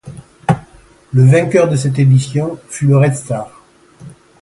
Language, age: French, 70-79